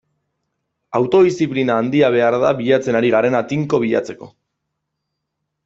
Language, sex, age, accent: Basque, male, 19-29, Mendebalekoa (Araba, Bizkaia, Gipuzkoako mendebaleko herri batzuk)